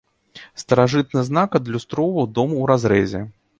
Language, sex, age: Belarusian, male, 30-39